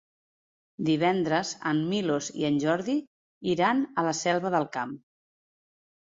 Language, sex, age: Catalan, female, 40-49